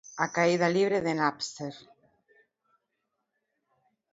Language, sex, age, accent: Galician, female, 50-59, Normativo (estándar)